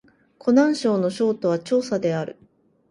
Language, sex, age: Japanese, female, 40-49